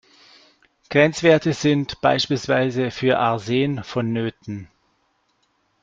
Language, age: German, 50-59